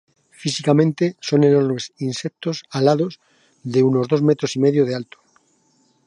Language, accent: Spanish, España: Centro-Sur peninsular (Madrid, Toledo, Castilla-La Mancha)